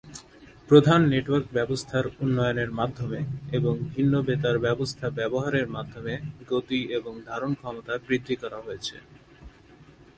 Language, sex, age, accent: Bengali, male, 19-29, Standard Bengali